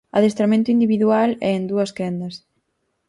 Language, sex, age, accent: Galician, female, 19-29, Central (gheada)